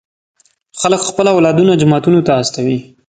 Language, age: Pashto, 19-29